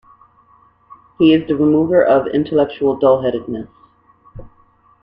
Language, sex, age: English, female, 19-29